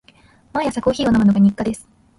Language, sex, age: Japanese, female, 19-29